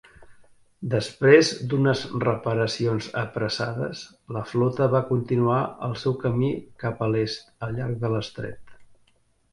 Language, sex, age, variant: Catalan, male, 50-59, Central